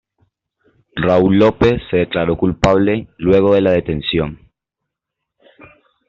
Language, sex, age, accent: Spanish, male, under 19, Caribe: Cuba, Venezuela, Puerto Rico, República Dominicana, Panamá, Colombia caribeña, México caribeño, Costa del golfo de México